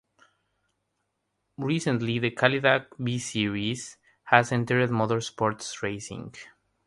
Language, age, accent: English, 19-29, United States English; India and South Asia (India, Pakistan, Sri Lanka)